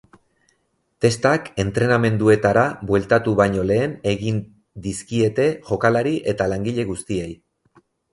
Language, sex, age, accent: Basque, male, 40-49, Erdialdekoa edo Nafarra (Gipuzkoa, Nafarroa)